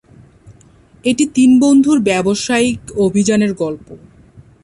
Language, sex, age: Bengali, female, 19-29